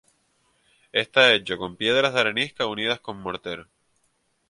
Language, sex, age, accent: Spanish, male, 19-29, España: Islas Canarias